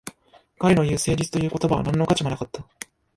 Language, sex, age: Japanese, male, 19-29